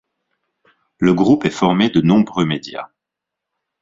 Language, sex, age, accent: French, male, 30-39, Français de Belgique